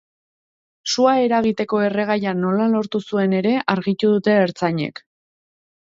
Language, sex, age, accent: Basque, female, 19-29, Erdialdekoa edo Nafarra (Gipuzkoa, Nafarroa)